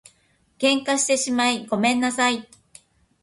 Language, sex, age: Japanese, female, 50-59